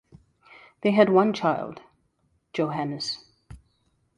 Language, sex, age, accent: English, female, 30-39, Southern African (South Africa, Zimbabwe, Namibia)